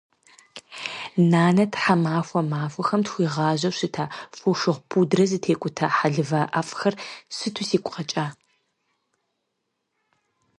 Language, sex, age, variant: Kabardian, female, 19-29, Адыгэбзэ (Къэбэрдей, Кирил, псоми зэдай)